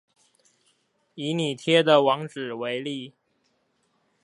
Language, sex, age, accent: Chinese, male, 19-29, 出生地：臺北市; 出生地：新北市